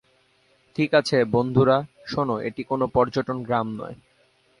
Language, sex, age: Bengali, male, 19-29